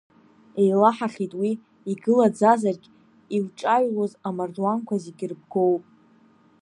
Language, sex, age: Abkhazian, female, under 19